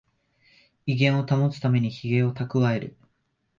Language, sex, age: Japanese, male, 19-29